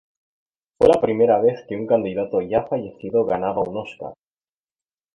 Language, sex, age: Spanish, male, 19-29